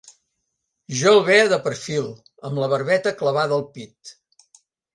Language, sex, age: Catalan, male, 70-79